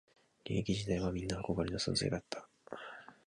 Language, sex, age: Japanese, male, 19-29